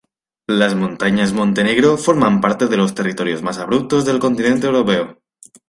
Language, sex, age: Spanish, male, 19-29